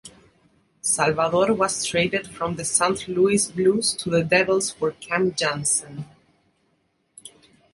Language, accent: English, United States English